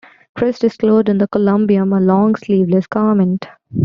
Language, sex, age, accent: English, female, 19-29, United States English